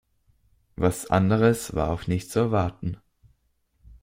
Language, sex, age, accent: German, male, under 19, Österreichisches Deutsch